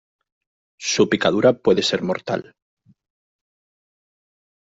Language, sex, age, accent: Spanish, male, 40-49, España: Norte peninsular (Asturias, Castilla y León, Cantabria, País Vasco, Navarra, Aragón, La Rioja, Guadalajara, Cuenca)